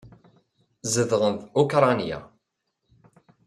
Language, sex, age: Kabyle, male, 30-39